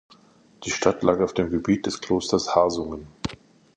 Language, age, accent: German, 60-69, Deutschland Deutsch